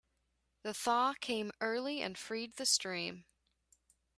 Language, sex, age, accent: English, female, 19-29, United States English